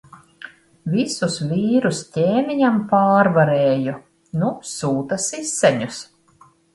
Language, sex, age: Latvian, female, 50-59